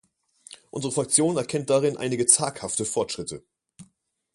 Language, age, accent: German, 40-49, Deutschland Deutsch